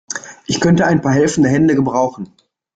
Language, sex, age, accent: German, male, 19-29, Deutschland Deutsch